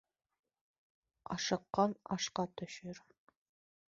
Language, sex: Bashkir, female